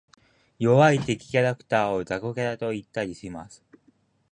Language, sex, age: Japanese, male, 19-29